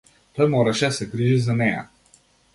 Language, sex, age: Macedonian, male, 19-29